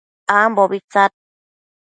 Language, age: Matsés, 30-39